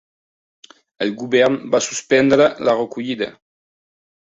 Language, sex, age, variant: Catalan, male, 19-29, Septentrional